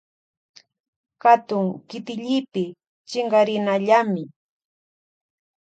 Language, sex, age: Loja Highland Quichua, female, 40-49